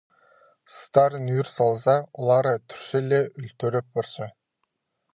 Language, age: Khakas, 19-29